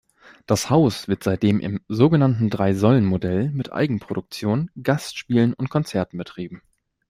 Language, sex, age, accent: German, male, 19-29, Deutschland Deutsch